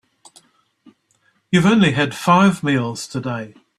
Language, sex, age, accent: English, male, 60-69, New Zealand English